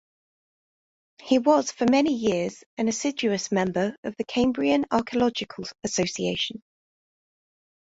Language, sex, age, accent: English, female, 30-39, England English